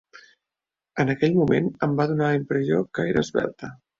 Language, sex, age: Catalan, male, 30-39